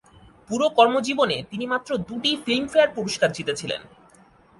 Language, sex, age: Bengali, male, 30-39